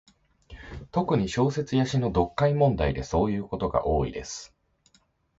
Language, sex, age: Japanese, male, 19-29